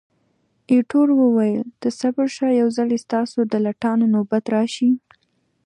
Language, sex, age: Pashto, female, 19-29